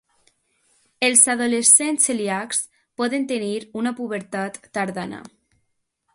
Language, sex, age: Catalan, female, under 19